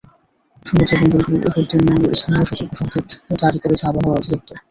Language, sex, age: Bengali, male, 19-29